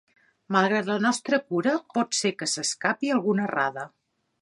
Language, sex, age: Catalan, female, 40-49